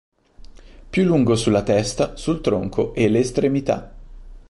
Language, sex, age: Italian, male, 30-39